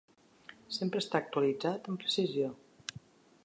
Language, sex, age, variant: Catalan, female, 60-69, Central